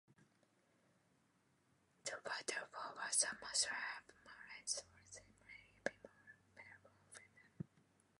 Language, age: English, 19-29